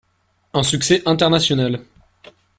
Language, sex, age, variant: French, male, 19-29, Français de métropole